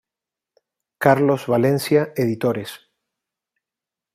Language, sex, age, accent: Spanish, male, 40-49, España: Islas Canarias